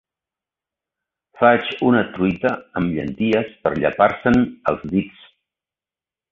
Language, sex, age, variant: Catalan, male, 60-69, Central